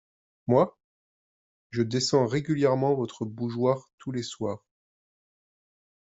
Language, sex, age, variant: French, male, 30-39, Français de métropole